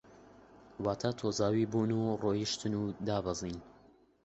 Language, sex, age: Central Kurdish, male, under 19